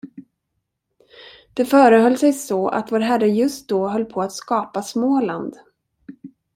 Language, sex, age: Swedish, female, 40-49